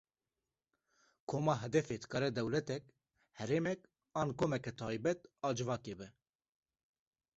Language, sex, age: Kurdish, male, 19-29